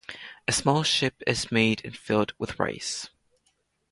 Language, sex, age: English, male, under 19